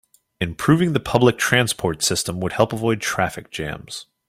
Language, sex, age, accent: English, male, 19-29, United States English